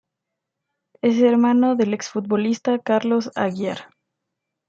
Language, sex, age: Spanish, female, under 19